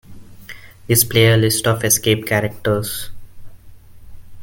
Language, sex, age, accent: English, male, 19-29, India and South Asia (India, Pakistan, Sri Lanka)